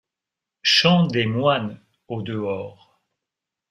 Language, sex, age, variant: French, male, 50-59, Français de métropole